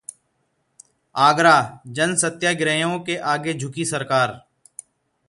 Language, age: Hindi, 30-39